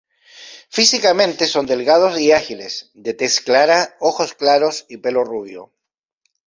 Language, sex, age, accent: Spanish, male, 50-59, Chileno: Chile, Cuyo